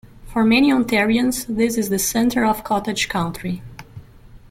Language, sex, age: English, female, 40-49